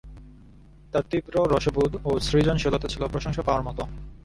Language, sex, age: Bengali, female, 19-29